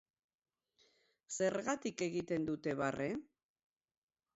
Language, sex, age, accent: Basque, female, 70-79, Erdialdekoa edo Nafarra (Gipuzkoa, Nafarroa)